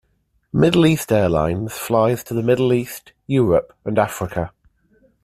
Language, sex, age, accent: English, male, 30-39, England English